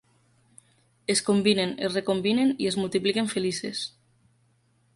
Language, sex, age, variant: Catalan, female, 19-29, Nord-Occidental